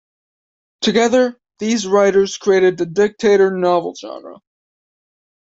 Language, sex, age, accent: English, male, 19-29, United States English